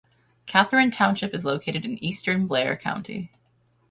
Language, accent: English, United States English; Midwestern